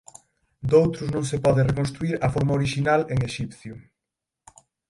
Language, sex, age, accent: Galician, male, 19-29, Atlántico (seseo e gheada); Normativo (estándar)